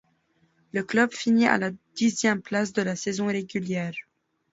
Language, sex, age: French, female, under 19